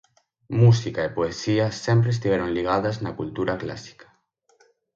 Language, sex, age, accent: Galician, male, 19-29, Central (gheada); Oriental (común en zona oriental); Normativo (estándar)